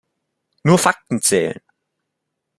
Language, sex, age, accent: German, male, under 19, Deutschland Deutsch